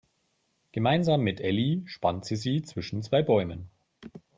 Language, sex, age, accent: German, male, 40-49, Deutschland Deutsch